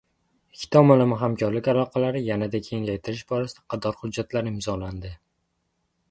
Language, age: Uzbek, 19-29